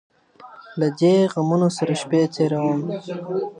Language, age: Pashto, 19-29